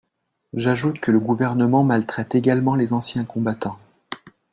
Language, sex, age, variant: French, male, 40-49, Français de métropole